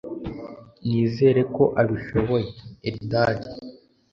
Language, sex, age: Kinyarwanda, male, under 19